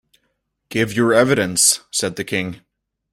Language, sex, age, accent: English, male, 19-29, United States English